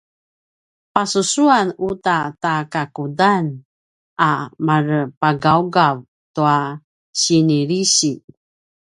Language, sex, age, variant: Paiwan, female, 50-59, pinayuanan a kinaikacedasan (東排灣語)